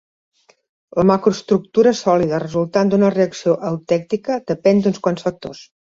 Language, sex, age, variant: Catalan, female, 60-69, Central